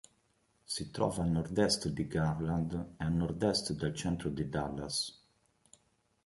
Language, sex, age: Italian, male, 30-39